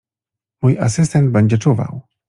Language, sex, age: Polish, male, 40-49